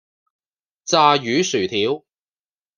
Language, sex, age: Cantonese, male, 40-49